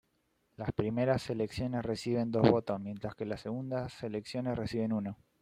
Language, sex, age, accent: Spanish, male, 19-29, Rioplatense: Argentina, Uruguay, este de Bolivia, Paraguay